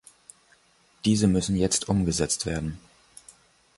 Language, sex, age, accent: German, male, under 19, Deutschland Deutsch